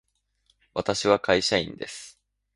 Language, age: Japanese, 19-29